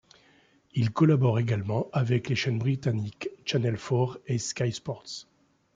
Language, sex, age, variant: French, male, 50-59, Français de métropole